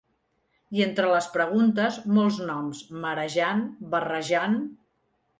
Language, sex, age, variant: Catalan, female, 50-59, Central